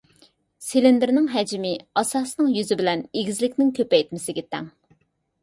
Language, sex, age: Uyghur, female, 30-39